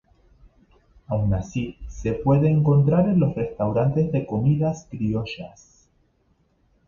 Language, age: Spanish, 19-29